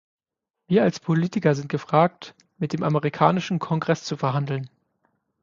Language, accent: German, Deutschland Deutsch